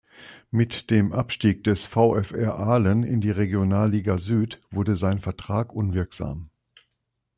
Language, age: German, 60-69